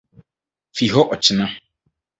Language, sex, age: Akan, male, 30-39